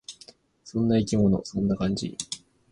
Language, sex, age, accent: Japanese, male, 19-29, 標準語